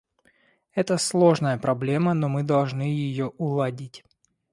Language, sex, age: Russian, male, 30-39